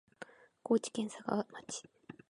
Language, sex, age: Japanese, female, 19-29